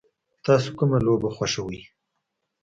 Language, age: Pashto, 40-49